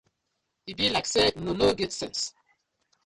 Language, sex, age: Nigerian Pidgin, female, 30-39